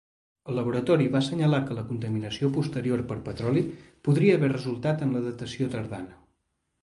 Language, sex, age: Catalan, male, 19-29